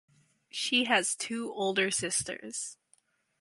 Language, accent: English, Canadian English